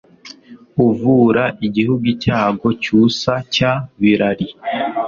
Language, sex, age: Kinyarwanda, male, 19-29